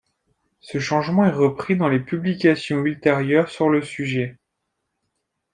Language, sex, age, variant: French, male, 30-39, Français de métropole